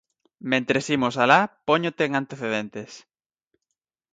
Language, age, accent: Galician, 19-29, Atlántico (seseo e gheada); Normativo (estándar)